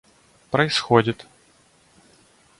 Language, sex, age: Russian, male, 30-39